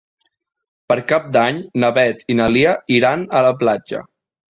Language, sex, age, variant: Catalan, male, 19-29, Central